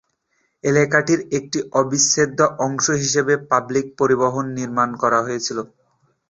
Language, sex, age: Bengali, male, 19-29